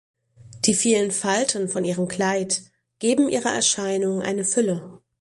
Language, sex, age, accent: German, female, 30-39, Deutschland Deutsch